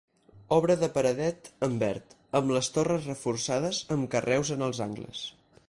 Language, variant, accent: Catalan, Central, central